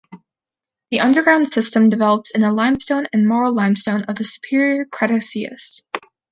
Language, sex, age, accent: English, female, under 19, United States English